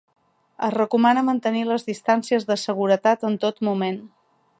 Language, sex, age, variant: Catalan, female, 40-49, Central